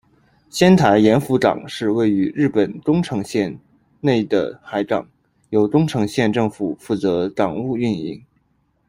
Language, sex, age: Chinese, male, 19-29